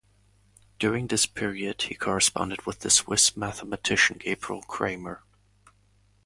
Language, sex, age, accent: English, male, 19-29, United States English